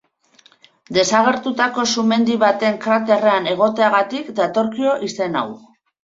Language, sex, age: Basque, female, 40-49